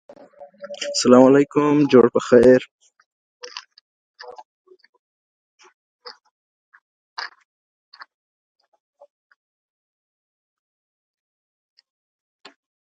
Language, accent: Pashto, کندهاری لهجه